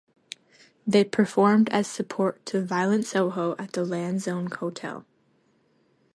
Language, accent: English, United States English